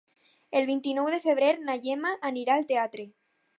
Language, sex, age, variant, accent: Catalan, female, under 19, Alacantí, valencià